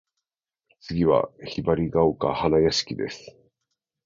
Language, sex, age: Japanese, male, 40-49